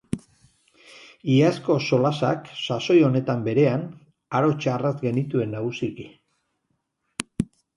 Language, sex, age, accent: Basque, male, 50-59, Erdialdekoa edo Nafarra (Gipuzkoa, Nafarroa)